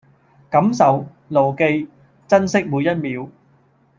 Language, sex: Cantonese, male